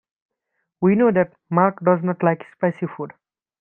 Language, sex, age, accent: English, male, 19-29, India and South Asia (India, Pakistan, Sri Lanka)